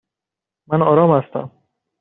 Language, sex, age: Persian, male, under 19